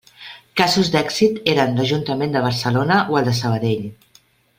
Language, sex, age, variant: Catalan, female, 50-59, Central